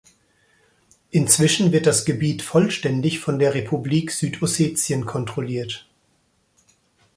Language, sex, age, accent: German, male, 60-69, Deutschland Deutsch